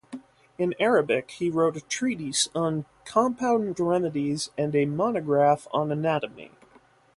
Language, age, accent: English, 19-29, United States English